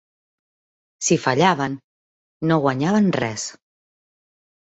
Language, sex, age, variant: Catalan, female, 40-49, Central